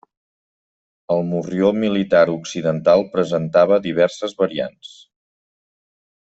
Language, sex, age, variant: Catalan, male, 40-49, Central